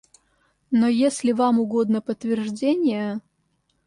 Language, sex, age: Russian, female, 30-39